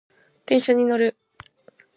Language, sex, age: Japanese, female, 19-29